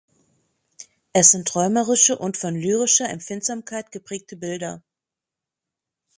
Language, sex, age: German, female, 30-39